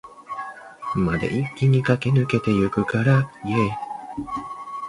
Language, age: Chinese, 19-29